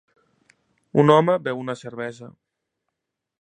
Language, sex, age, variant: Catalan, male, under 19, Central